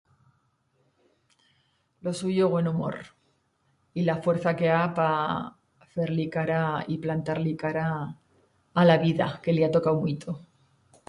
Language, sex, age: Aragonese, female, 50-59